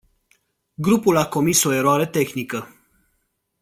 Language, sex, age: Romanian, male, 30-39